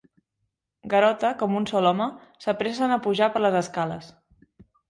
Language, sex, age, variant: Catalan, female, 19-29, Central